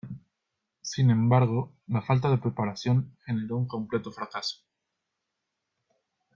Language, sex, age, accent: Spanish, male, 19-29, México